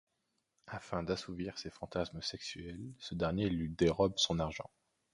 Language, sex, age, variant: French, male, 19-29, Français de métropole